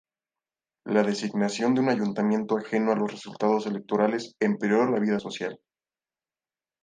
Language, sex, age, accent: Spanish, male, 19-29, México